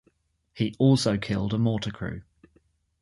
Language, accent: English, England English